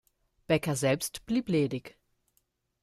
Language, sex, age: German, female, 19-29